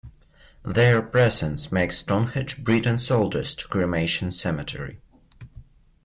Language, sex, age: English, male, 19-29